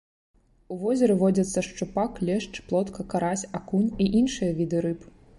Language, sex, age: Belarusian, female, 30-39